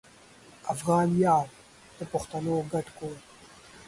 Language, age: Pashto, under 19